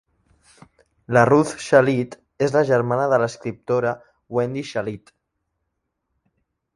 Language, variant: Catalan, Central